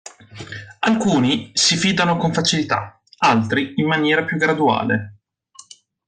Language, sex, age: Italian, male, 19-29